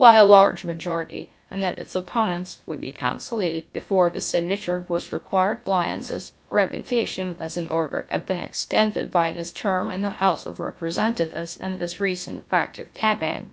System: TTS, GlowTTS